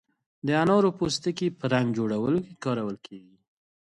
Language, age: Pashto, 30-39